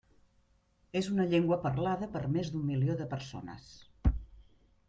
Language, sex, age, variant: Catalan, female, 50-59, Central